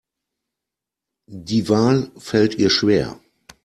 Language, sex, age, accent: German, male, 40-49, Deutschland Deutsch